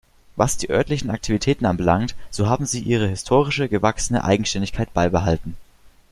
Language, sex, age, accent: German, male, under 19, Deutschland Deutsch